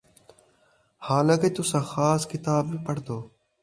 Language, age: Saraiki, under 19